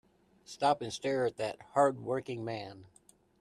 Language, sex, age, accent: English, male, 60-69, United States English